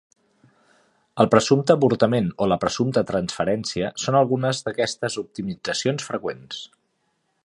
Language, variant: Catalan, Central